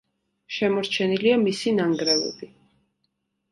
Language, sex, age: Georgian, female, 19-29